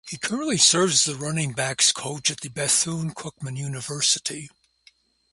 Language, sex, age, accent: English, male, 70-79, United States English